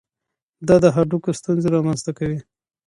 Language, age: Pashto, 30-39